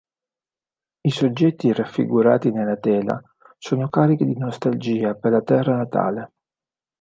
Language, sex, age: Italian, male, 40-49